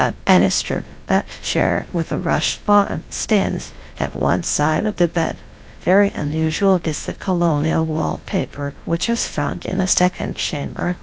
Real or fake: fake